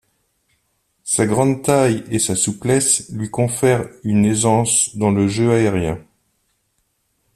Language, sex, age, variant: French, male, 50-59, Français de métropole